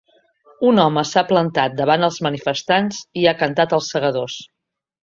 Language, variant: Catalan, Central